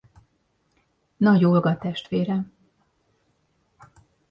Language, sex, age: Hungarian, female, 40-49